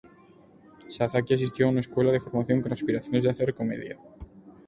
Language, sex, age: Spanish, male, 19-29